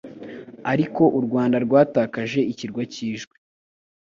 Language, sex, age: Kinyarwanda, male, under 19